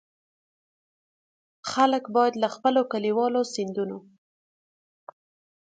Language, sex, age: Pashto, female, 19-29